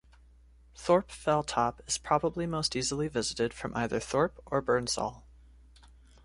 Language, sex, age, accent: English, male, 19-29, United States English